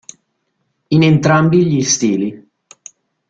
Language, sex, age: Italian, male, 19-29